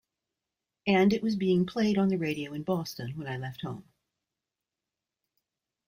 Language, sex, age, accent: English, female, 60-69, United States English